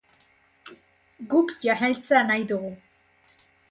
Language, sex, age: Basque, female, 40-49